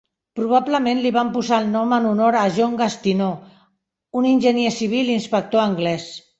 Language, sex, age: Catalan, female, 60-69